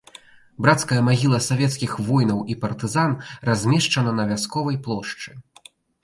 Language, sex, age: Belarusian, male, 19-29